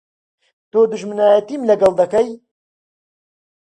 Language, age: Central Kurdish, 30-39